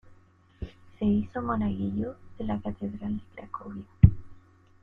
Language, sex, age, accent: Spanish, female, 30-39, Chileno: Chile, Cuyo